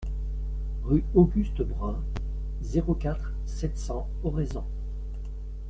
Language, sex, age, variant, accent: French, male, 60-69, Français d'Europe, Français de Belgique